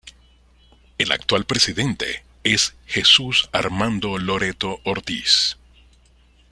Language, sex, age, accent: Spanish, male, 50-59, Caribe: Cuba, Venezuela, Puerto Rico, República Dominicana, Panamá, Colombia caribeña, México caribeño, Costa del golfo de México